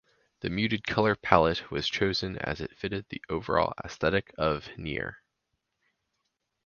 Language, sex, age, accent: English, male, 19-29, United States English